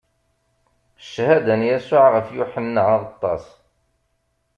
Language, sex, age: Kabyle, male, 40-49